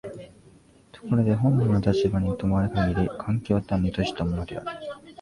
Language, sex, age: Japanese, male, 19-29